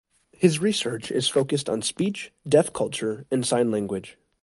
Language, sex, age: English, male, 19-29